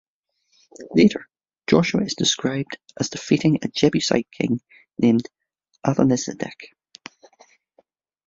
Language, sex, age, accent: English, male, 30-39, Irish English